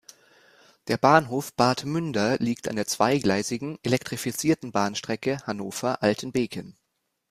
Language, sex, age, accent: German, male, 19-29, Deutschland Deutsch